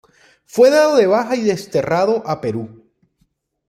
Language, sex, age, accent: Spanish, male, 30-39, Caribe: Cuba, Venezuela, Puerto Rico, República Dominicana, Panamá, Colombia caribeña, México caribeño, Costa del golfo de México